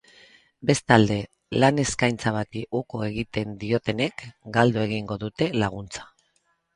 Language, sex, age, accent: Basque, female, 50-59, Mendebalekoa (Araba, Bizkaia, Gipuzkoako mendebaleko herri batzuk)